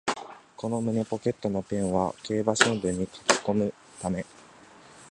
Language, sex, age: Japanese, male, 19-29